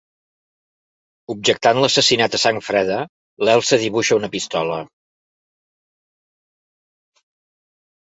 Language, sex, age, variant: Catalan, male, 40-49, Central